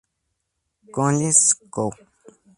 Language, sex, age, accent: Spanish, male, 19-29, México